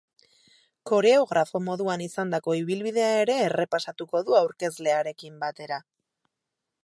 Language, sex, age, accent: Basque, female, 30-39, Erdialdekoa edo Nafarra (Gipuzkoa, Nafarroa)